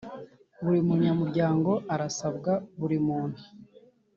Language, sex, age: Kinyarwanda, male, 30-39